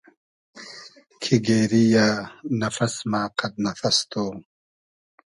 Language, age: Hazaragi, 30-39